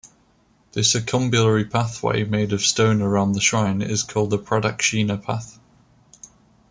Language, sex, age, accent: English, male, 19-29, England English